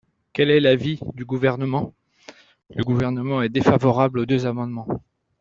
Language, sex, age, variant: French, male, 40-49, Français de métropole